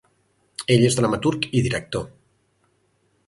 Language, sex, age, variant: Catalan, male, 50-59, Central